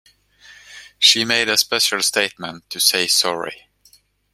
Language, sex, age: English, male, 40-49